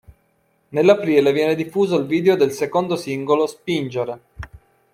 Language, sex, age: Italian, male, 40-49